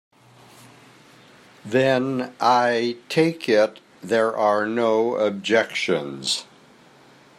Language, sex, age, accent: English, male, 70-79, United States English